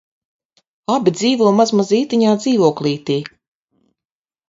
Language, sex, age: Latvian, female, 50-59